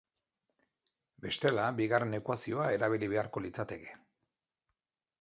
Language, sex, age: Basque, male, 50-59